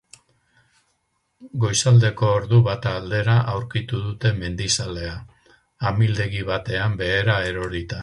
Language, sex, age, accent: Basque, male, 70-79, Mendebalekoa (Araba, Bizkaia, Gipuzkoako mendebaleko herri batzuk)